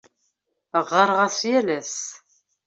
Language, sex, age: Kabyle, female, 30-39